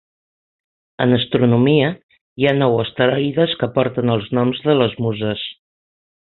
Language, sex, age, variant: Catalan, female, 60-69, Central